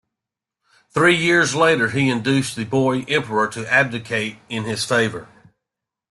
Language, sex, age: English, male, 50-59